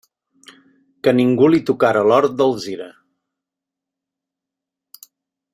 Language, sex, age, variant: Catalan, male, 50-59, Central